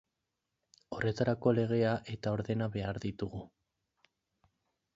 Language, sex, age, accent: Basque, male, 19-29, Mendebalekoa (Araba, Bizkaia, Gipuzkoako mendebaleko herri batzuk)